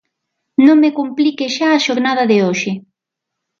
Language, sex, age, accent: Galician, female, 40-49, Atlántico (seseo e gheada); Normativo (estándar)